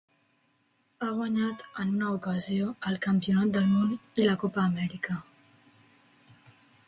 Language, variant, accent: Catalan, Central, central